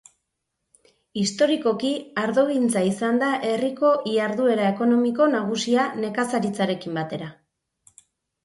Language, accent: Basque, Erdialdekoa edo Nafarra (Gipuzkoa, Nafarroa)